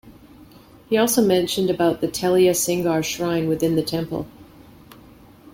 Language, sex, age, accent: English, female, 50-59, Canadian English